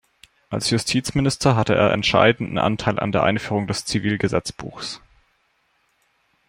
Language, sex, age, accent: German, male, under 19, Deutschland Deutsch